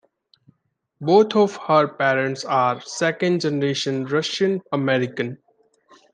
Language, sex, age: English, male, 19-29